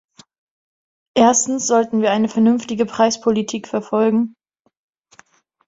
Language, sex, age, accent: German, female, 30-39, Deutschland Deutsch